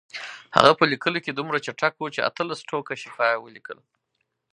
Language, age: Pashto, 40-49